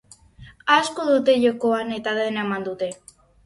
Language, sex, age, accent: Basque, female, 40-49, Erdialdekoa edo Nafarra (Gipuzkoa, Nafarroa)